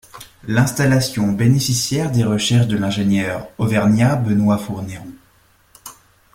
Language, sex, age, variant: French, male, 19-29, Français de métropole